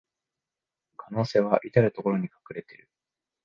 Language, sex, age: Japanese, male, 19-29